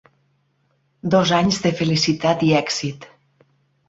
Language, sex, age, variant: Catalan, female, 50-59, Nord-Occidental